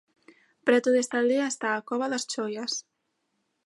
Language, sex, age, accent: Galician, female, 19-29, Atlántico (seseo e gheada)